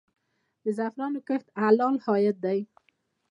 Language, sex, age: Pashto, female, 30-39